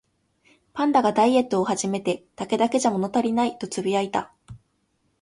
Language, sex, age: Japanese, female, 19-29